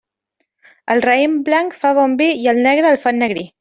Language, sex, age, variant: Catalan, female, 19-29, Central